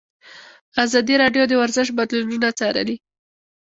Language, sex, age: Pashto, female, 19-29